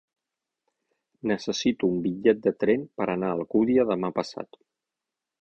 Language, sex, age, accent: Catalan, male, 50-59, balear; central